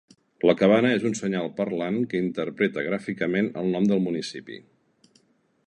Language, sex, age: Catalan, male, 40-49